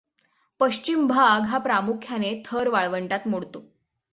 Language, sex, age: Marathi, female, 19-29